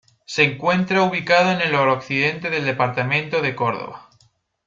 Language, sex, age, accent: Spanish, male, 19-29, España: Centro-Sur peninsular (Madrid, Toledo, Castilla-La Mancha)